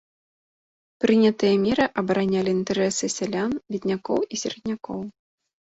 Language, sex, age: Belarusian, female, 30-39